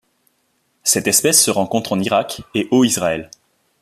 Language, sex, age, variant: French, male, 19-29, Français de métropole